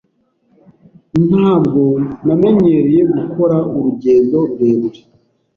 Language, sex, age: Kinyarwanda, male, 30-39